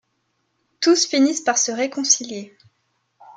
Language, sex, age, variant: French, female, 19-29, Français de métropole